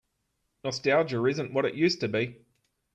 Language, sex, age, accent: English, male, 30-39, Australian English